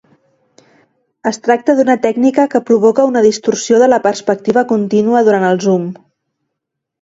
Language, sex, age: Catalan, female, 40-49